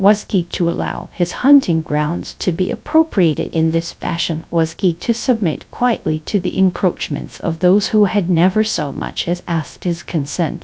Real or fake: fake